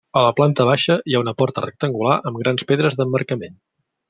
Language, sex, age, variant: Catalan, male, 40-49, Central